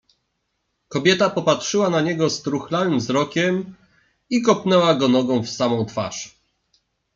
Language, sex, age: Polish, male, 30-39